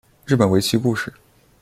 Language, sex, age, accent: Chinese, male, under 19, 出生地：北京市